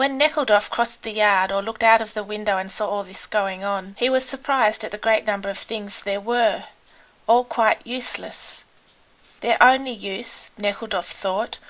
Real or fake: real